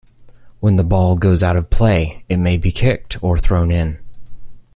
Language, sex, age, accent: English, male, 19-29, United States English